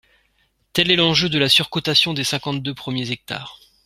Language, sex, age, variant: French, male, 30-39, Français de métropole